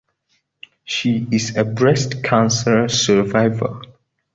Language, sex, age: English, male, 19-29